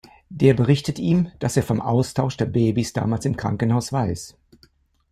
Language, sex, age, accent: German, male, 70-79, Deutschland Deutsch